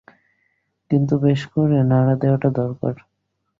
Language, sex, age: Bengali, male, under 19